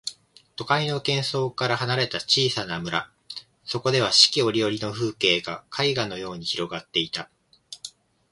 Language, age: Japanese, 19-29